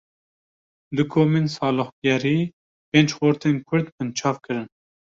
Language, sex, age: Kurdish, male, 19-29